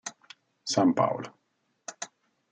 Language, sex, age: Italian, male, 40-49